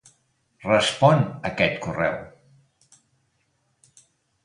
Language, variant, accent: Catalan, Central, central